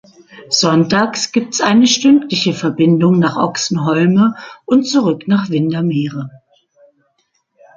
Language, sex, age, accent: German, female, 50-59, Deutschland Deutsch